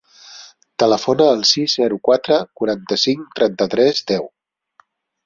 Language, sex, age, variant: Catalan, male, 40-49, Central